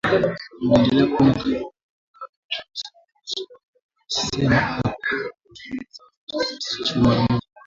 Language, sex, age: Swahili, male, 19-29